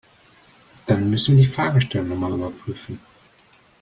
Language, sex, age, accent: German, male, 40-49, Deutschland Deutsch